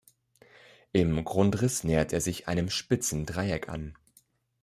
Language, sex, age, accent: German, male, 30-39, Deutschland Deutsch